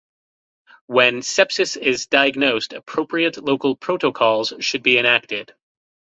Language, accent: English, United States English